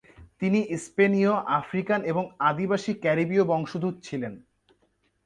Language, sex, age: Bengali, male, under 19